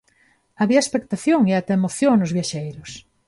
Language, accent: Galician, Neofalante